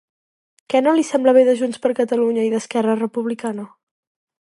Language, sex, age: Catalan, female, 19-29